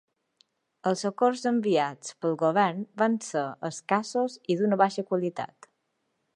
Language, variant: Catalan, Balear